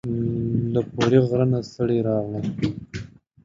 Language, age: Pashto, 19-29